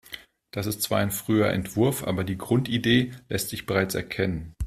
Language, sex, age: German, male, 40-49